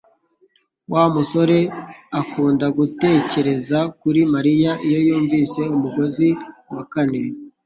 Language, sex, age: Kinyarwanda, male, 19-29